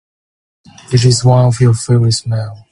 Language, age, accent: English, 19-29, United States English